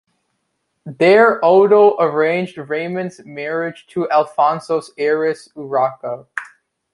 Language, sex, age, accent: English, male, under 19, United States English